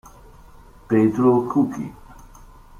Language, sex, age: Italian, male, 40-49